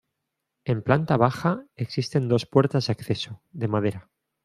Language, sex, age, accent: Spanish, male, 30-39, España: Centro-Sur peninsular (Madrid, Toledo, Castilla-La Mancha)